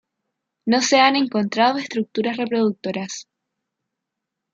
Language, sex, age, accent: Spanish, female, 19-29, Chileno: Chile, Cuyo